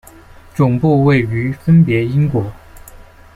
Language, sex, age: Chinese, male, 19-29